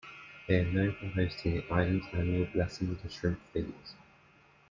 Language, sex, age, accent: English, male, under 19, England English